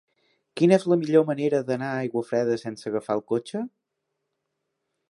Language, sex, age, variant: Catalan, male, 30-39, Balear